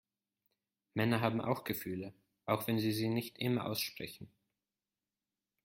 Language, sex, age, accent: German, male, 19-29, Österreichisches Deutsch